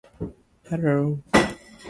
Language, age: Japanese, 19-29